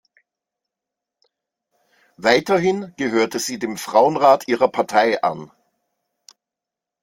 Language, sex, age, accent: German, male, 40-49, Österreichisches Deutsch